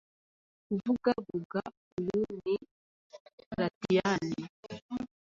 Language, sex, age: Kinyarwanda, female, 19-29